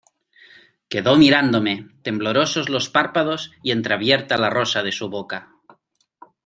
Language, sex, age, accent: Spanish, male, 30-39, España: Norte peninsular (Asturias, Castilla y León, Cantabria, País Vasco, Navarra, Aragón, La Rioja, Guadalajara, Cuenca)